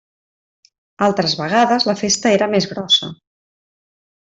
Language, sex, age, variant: Catalan, female, 30-39, Central